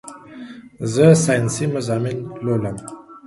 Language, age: Pashto, 30-39